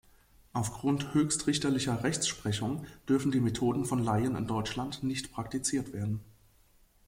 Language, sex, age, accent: German, male, 19-29, Deutschland Deutsch